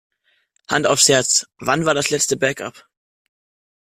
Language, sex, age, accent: German, male, under 19, Deutschland Deutsch